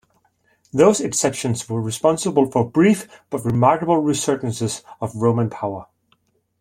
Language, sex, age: English, male, 19-29